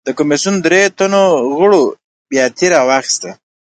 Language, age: Pashto, 30-39